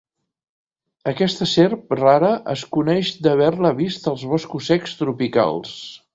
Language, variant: Catalan, Central